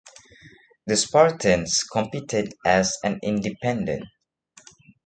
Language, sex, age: English, male, 19-29